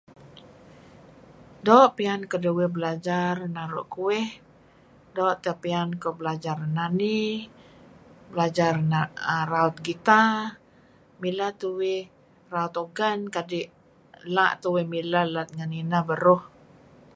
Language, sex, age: Kelabit, female, 60-69